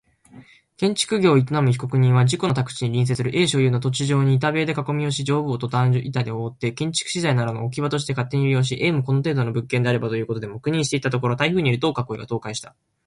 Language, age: Japanese, 19-29